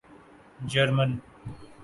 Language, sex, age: Urdu, male, 19-29